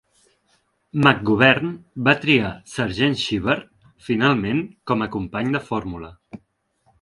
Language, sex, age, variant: Catalan, male, 19-29, Central